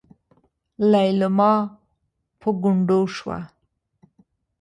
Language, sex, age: Pashto, female, 40-49